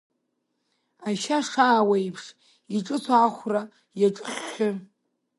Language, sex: Abkhazian, female